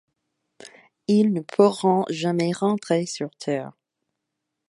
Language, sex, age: French, female, 19-29